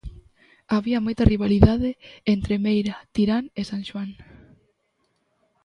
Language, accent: Galician, Normativo (estándar)